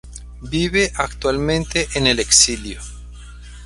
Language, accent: Spanish, Andino-Pacífico: Colombia, Perú, Ecuador, oeste de Bolivia y Venezuela andina